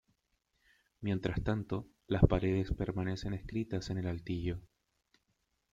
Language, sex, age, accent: Spanish, male, 30-39, Chileno: Chile, Cuyo